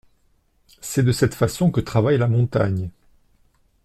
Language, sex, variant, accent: French, male, Français d'Europe, Français de Suisse